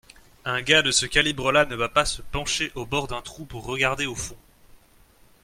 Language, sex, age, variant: French, male, 19-29, Français de métropole